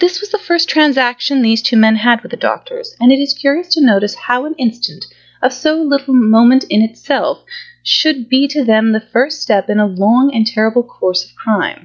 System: none